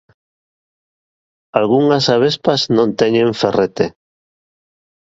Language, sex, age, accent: Galician, male, 50-59, Atlántico (seseo e gheada)